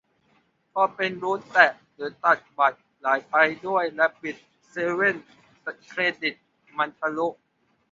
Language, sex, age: Thai, male, 19-29